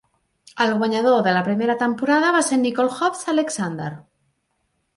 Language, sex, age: Catalan, female, 40-49